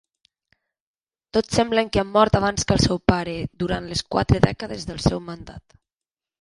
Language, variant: Catalan, Nord-Occidental